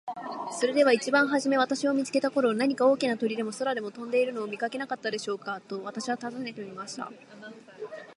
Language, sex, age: Japanese, female, under 19